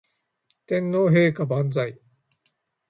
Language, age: Japanese, 50-59